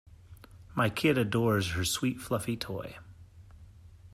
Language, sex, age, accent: English, male, 30-39, United States English